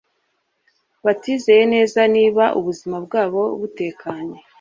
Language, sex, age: Kinyarwanda, female, 30-39